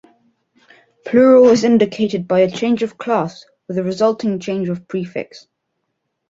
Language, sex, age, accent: English, male, under 19, England English